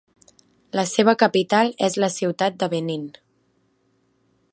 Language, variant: Catalan, Central